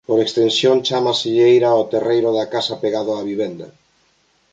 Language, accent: Galician, Normativo (estándar)